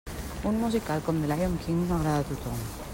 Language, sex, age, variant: Catalan, female, 50-59, Central